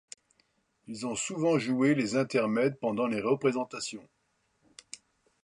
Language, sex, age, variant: French, male, 60-69, Français de métropole